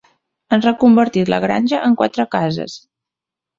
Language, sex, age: Catalan, female, 40-49